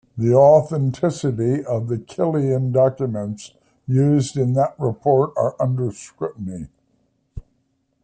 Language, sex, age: English, male, 70-79